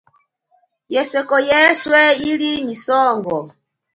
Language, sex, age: Chokwe, female, 30-39